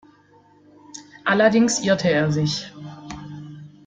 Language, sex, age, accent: German, female, 19-29, Deutschland Deutsch